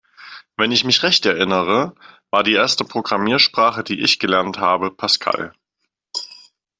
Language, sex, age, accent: German, male, 30-39, Deutschland Deutsch